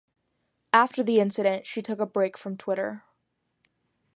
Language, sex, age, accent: English, female, under 19, United States English